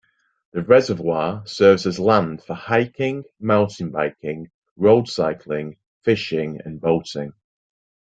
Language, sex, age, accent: English, male, 19-29, England English